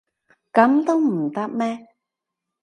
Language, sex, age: Cantonese, female, 30-39